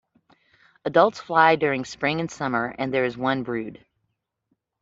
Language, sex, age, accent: English, female, 50-59, United States English